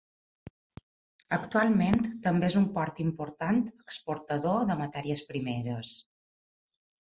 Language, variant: Catalan, Balear